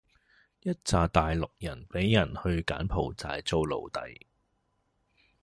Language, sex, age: Cantonese, male, 30-39